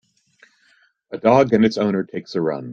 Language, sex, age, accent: English, male, 30-39, United States English